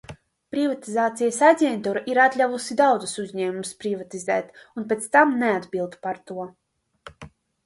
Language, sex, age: Latvian, female, 19-29